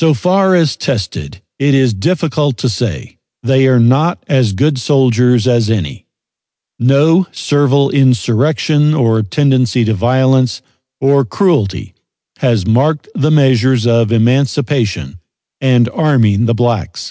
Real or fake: real